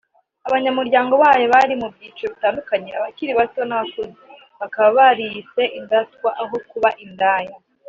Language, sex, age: Kinyarwanda, male, 19-29